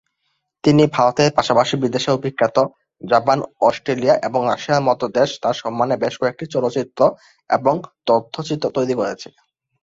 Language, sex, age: Bengali, male, 19-29